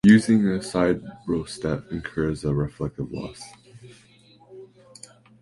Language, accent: English, Canadian English